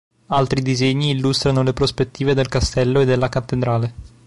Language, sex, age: Italian, male, 19-29